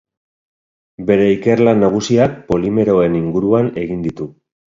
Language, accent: Basque, Erdialdekoa edo Nafarra (Gipuzkoa, Nafarroa)